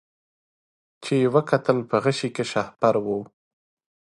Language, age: Pashto, 30-39